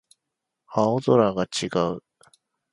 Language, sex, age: Japanese, male, 19-29